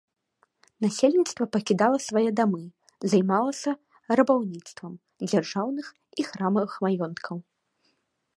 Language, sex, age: Belarusian, female, 19-29